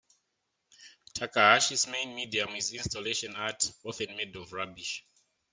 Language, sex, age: English, male, 19-29